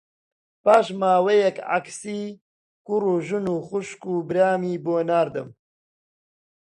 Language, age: Central Kurdish, 30-39